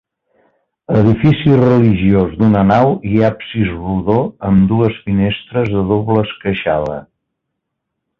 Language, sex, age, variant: Catalan, male, 60-69, Central